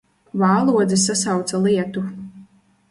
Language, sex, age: Latvian, female, 19-29